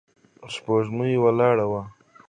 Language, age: Pashto, 19-29